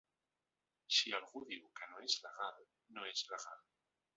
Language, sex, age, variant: Catalan, male, 40-49, Central